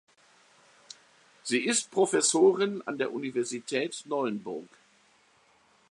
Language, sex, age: German, male, 60-69